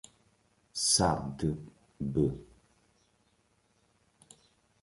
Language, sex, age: Italian, male, 30-39